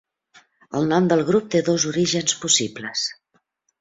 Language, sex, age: Catalan, female, 60-69